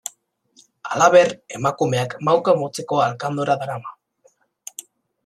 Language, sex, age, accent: Basque, male, under 19, Erdialdekoa edo Nafarra (Gipuzkoa, Nafarroa)